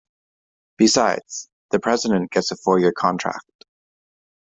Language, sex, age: English, male, 19-29